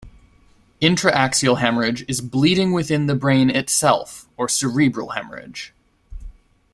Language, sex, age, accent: English, male, 19-29, United States English